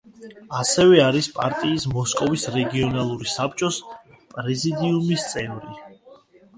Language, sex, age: Georgian, male, 19-29